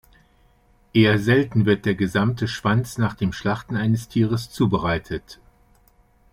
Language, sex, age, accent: German, male, 60-69, Deutschland Deutsch